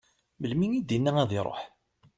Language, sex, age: Kabyle, male, 30-39